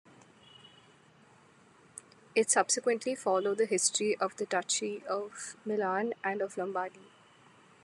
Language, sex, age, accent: English, female, 19-29, India and South Asia (India, Pakistan, Sri Lanka)